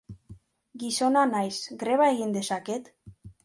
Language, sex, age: Basque, female, under 19